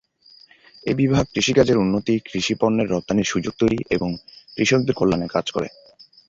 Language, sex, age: Bengali, male, 19-29